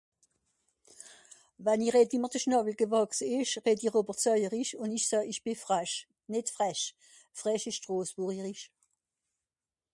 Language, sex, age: Swiss German, female, 60-69